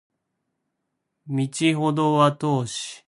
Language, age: Japanese, 19-29